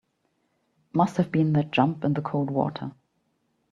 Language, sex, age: English, female, 50-59